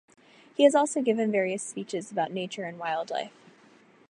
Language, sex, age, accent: English, female, under 19, United States English